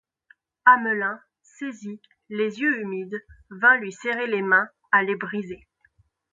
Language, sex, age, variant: French, female, 19-29, Français de métropole